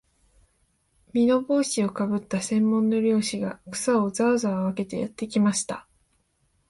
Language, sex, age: Japanese, female, 19-29